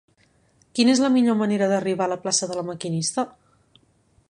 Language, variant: Catalan, Central